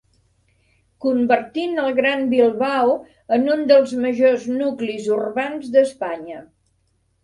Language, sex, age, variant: Catalan, female, 60-69, Central